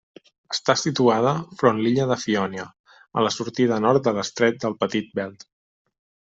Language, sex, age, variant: Catalan, male, 19-29, Central